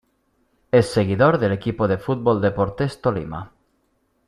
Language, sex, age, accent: Spanish, male, 30-39, España: Norte peninsular (Asturias, Castilla y León, Cantabria, País Vasco, Navarra, Aragón, La Rioja, Guadalajara, Cuenca)